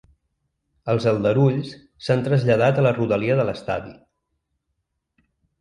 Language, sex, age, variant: Catalan, male, 40-49, Central